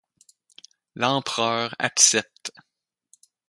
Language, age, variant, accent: French, 19-29, Français d'Amérique du Nord, Français du Canada